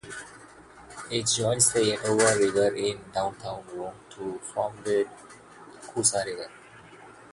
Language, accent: English, India and South Asia (India, Pakistan, Sri Lanka)